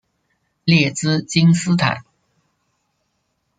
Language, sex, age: Chinese, male, 30-39